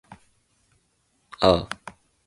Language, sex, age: Japanese, male, 19-29